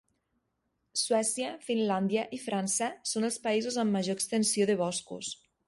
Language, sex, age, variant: Catalan, female, 30-39, Nord-Occidental